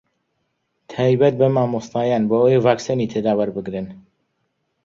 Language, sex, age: Central Kurdish, male, 30-39